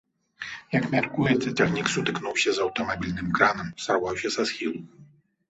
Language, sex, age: Belarusian, male, 50-59